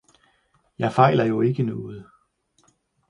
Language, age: Danish, 40-49